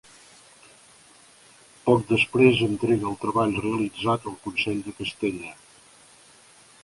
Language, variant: Catalan, Central